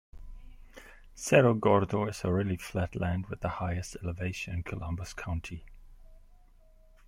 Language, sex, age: English, male, 40-49